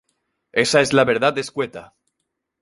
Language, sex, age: Spanish, male, 19-29